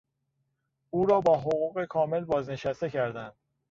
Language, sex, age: Persian, male, 30-39